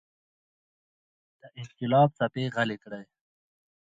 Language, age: Pashto, 19-29